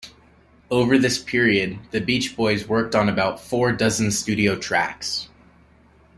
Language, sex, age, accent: English, male, under 19, United States English